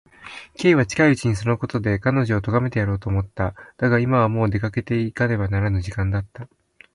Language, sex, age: Japanese, male, 19-29